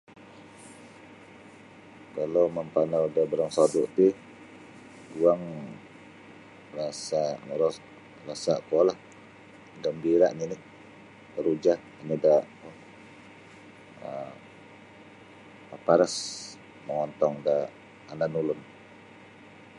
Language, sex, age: Sabah Bisaya, male, 40-49